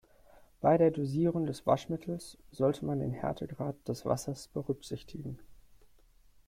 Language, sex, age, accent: German, male, 19-29, Deutschland Deutsch